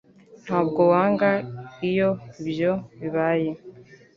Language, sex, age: Kinyarwanda, female, 19-29